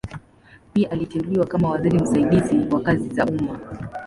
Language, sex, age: Swahili, female, 19-29